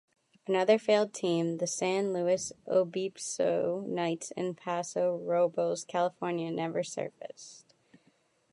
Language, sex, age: English, female, under 19